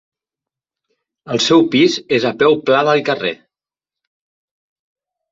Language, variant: Catalan, Central